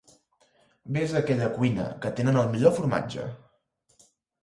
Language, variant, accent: Catalan, Central, Empordanès